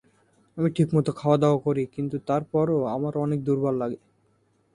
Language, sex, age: Bengali, male, 19-29